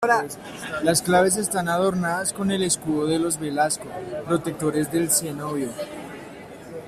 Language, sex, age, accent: Spanish, male, 19-29, Caribe: Cuba, Venezuela, Puerto Rico, República Dominicana, Panamá, Colombia caribeña, México caribeño, Costa del golfo de México